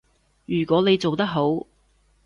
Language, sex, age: Cantonese, female, 40-49